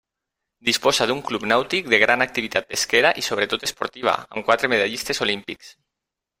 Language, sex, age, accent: Catalan, male, 40-49, valencià